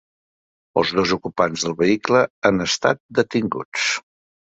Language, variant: Catalan, Central